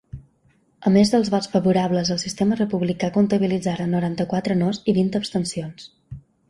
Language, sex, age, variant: Catalan, female, 19-29, Balear